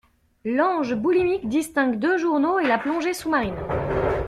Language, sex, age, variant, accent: French, female, 30-39, Français d'Amérique du Nord, Français du Canada